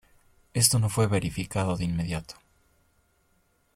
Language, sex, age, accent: Spanish, male, 19-29, Andino-Pacífico: Colombia, Perú, Ecuador, oeste de Bolivia y Venezuela andina